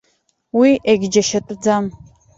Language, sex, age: Abkhazian, female, under 19